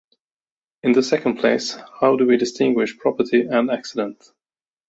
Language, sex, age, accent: English, male, 30-39, United States English